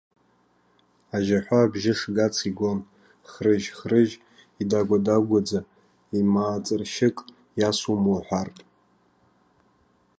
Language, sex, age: Abkhazian, male, 30-39